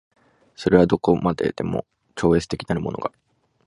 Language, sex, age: Japanese, male, 19-29